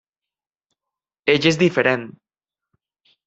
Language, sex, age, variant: Catalan, male, 19-29, Central